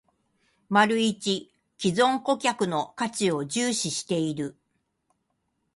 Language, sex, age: Japanese, female, 60-69